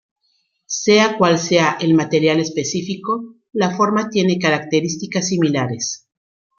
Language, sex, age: Spanish, female, 50-59